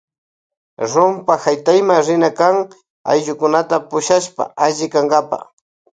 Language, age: Loja Highland Quichua, 40-49